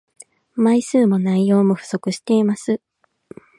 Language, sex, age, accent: Japanese, female, 19-29, 関西